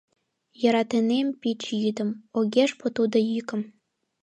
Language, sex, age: Mari, female, 19-29